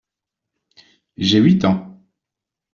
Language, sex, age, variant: French, male, 40-49, Français de métropole